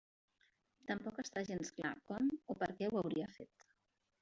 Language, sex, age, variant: Catalan, female, 30-39, Central